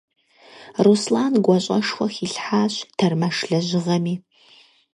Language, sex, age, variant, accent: Kabardian, female, 30-39, Адыгэбзэ (Къэбэрдей, Кирил, псоми зэдай), Джылэхъстэней (Gilahsteney)